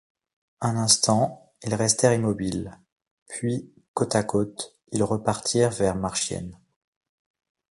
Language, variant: French, Français de métropole